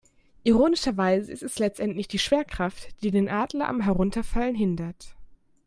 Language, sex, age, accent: German, female, 19-29, Deutschland Deutsch